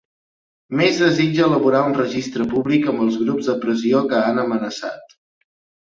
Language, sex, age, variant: Catalan, male, 19-29, Central